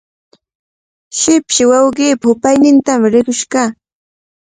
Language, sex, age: Cajatambo North Lima Quechua, female, 30-39